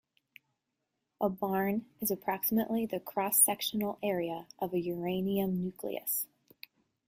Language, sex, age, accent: English, female, 30-39, United States English